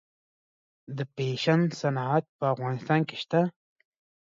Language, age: Pashto, 19-29